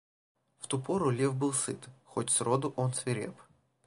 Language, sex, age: Russian, male, 30-39